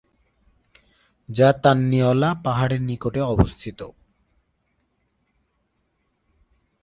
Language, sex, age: Bengali, male, 19-29